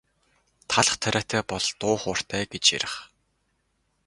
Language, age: Mongolian, 19-29